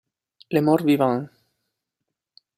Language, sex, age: Italian, male, 19-29